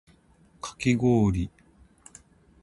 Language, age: Japanese, 50-59